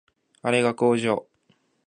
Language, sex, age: Japanese, male, 19-29